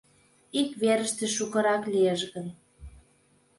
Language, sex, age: Mari, female, 19-29